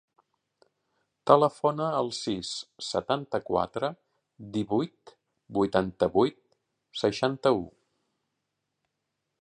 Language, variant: Catalan, Central